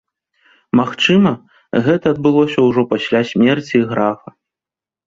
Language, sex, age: Belarusian, male, 30-39